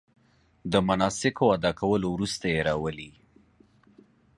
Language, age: Pashto, 19-29